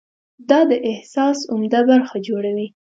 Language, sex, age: Pashto, female, under 19